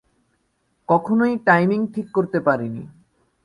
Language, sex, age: Bengali, male, 19-29